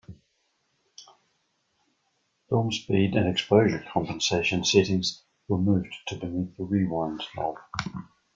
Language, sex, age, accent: English, male, 60-69, New Zealand English